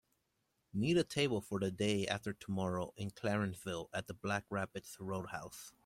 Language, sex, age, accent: English, male, 19-29, United States English